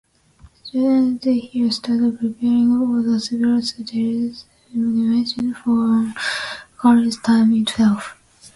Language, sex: English, female